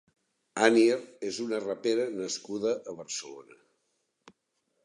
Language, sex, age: Catalan, male, 60-69